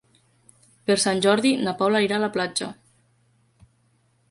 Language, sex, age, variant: Catalan, female, 19-29, Nord-Occidental